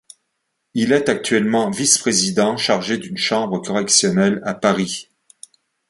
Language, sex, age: French, male, 60-69